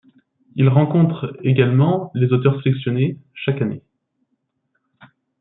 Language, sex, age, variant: French, male, 19-29, Français de métropole